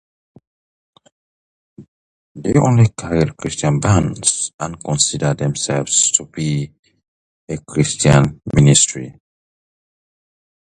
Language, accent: English, England English